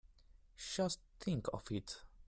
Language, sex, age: English, male, 19-29